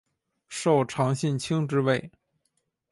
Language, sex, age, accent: Chinese, male, 19-29, 出生地：天津市